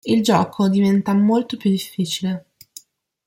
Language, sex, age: Italian, female, 30-39